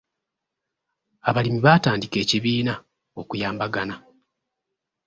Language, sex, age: Ganda, male, 30-39